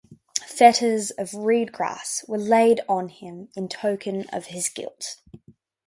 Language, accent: English, Australian English